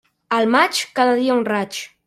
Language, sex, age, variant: Catalan, male, under 19, Central